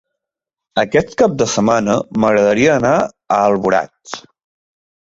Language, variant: Catalan, Central